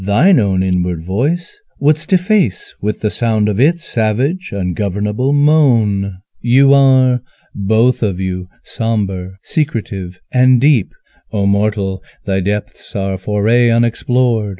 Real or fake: real